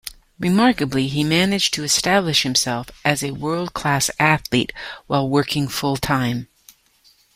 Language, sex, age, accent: English, female, 50-59, Canadian English